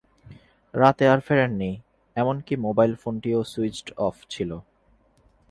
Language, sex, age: Bengali, male, 19-29